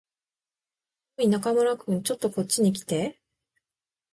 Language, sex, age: Japanese, female, 40-49